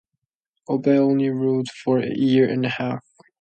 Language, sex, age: English, male, under 19